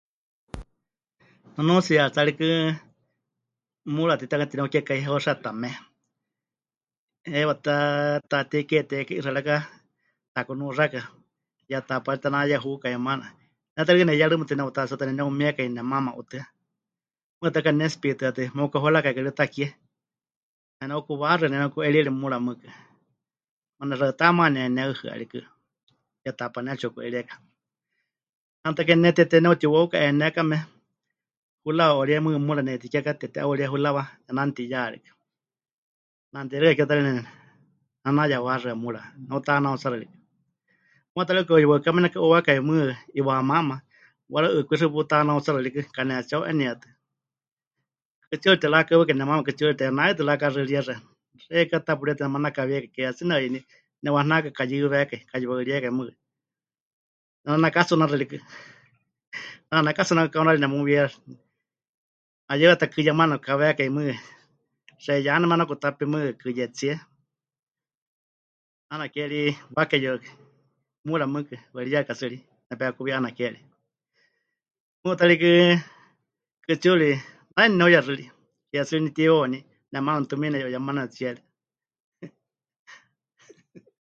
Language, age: Huichol, 50-59